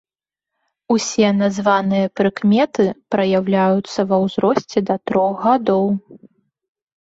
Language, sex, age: Belarusian, female, 30-39